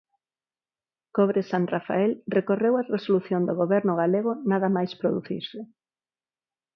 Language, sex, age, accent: Galician, female, 30-39, Neofalante